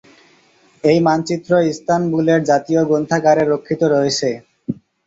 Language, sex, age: Bengali, male, 19-29